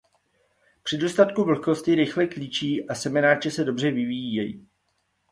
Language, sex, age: Czech, male, 40-49